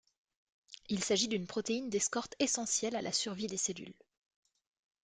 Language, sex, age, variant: French, female, 19-29, Français de métropole